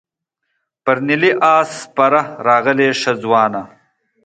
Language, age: Pashto, 40-49